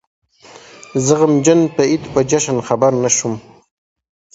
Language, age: Pashto, 19-29